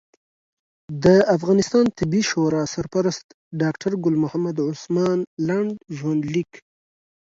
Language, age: Pashto, 30-39